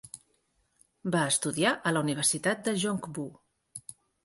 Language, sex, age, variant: Catalan, female, 40-49, Central